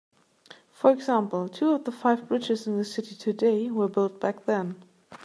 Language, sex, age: English, female, 30-39